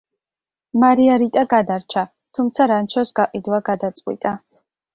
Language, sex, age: Georgian, female, 19-29